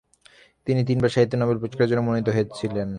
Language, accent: Bengali, প্রমিত; চলিত